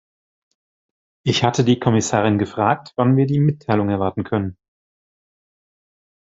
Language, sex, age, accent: German, male, 30-39, Deutschland Deutsch